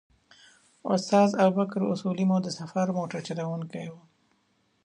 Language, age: Pashto, 40-49